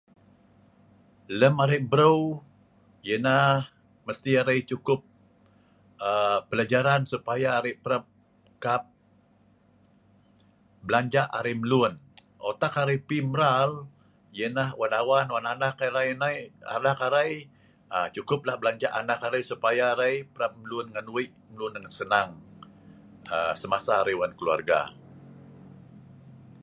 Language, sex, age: Sa'ban, male, 60-69